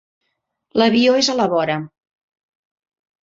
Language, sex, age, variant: Catalan, female, 50-59, Central